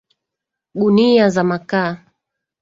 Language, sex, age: Swahili, female, 30-39